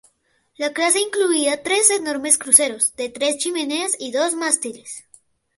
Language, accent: Spanish, Andino-Pacífico: Colombia, Perú, Ecuador, oeste de Bolivia y Venezuela andina